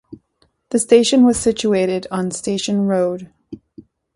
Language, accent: English, United States English